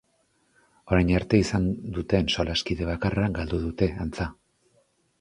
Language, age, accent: Basque, 50-59, Mendebalekoa (Araba, Bizkaia, Gipuzkoako mendebaleko herri batzuk)